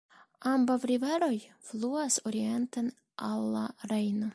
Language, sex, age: Esperanto, female, 19-29